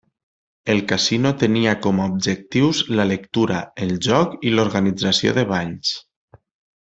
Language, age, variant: Catalan, 30-39, Nord-Occidental